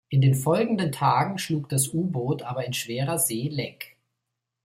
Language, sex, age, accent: German, male, 30-39, Deutschland Deutsch